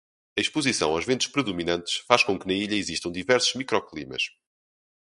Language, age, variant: Portuguese, 19-29, Portuguese (Portugal)